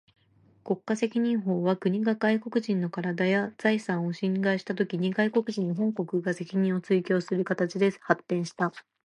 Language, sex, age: Japanese, female, 30-39